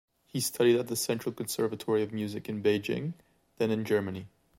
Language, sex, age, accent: English, male, 19-29, United States English